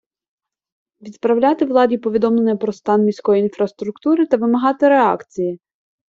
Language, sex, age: Ukrainian, female, 19-29